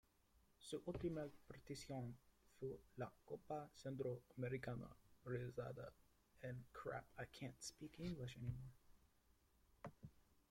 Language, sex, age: Spanish, male, under 19